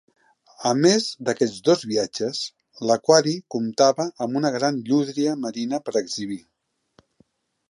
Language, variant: Catalan, Central